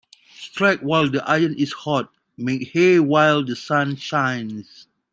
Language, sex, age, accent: English, male, 50-59, Malaysian English